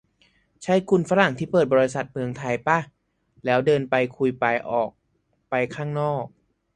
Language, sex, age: Thai, male, 19-29